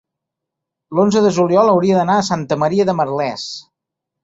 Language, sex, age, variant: Catalan, male, 40-49, Central